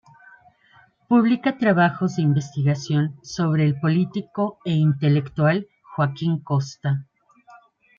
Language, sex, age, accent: Spanish, female, 50-59, México